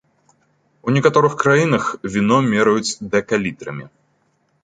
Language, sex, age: Belarusian, male, 19-29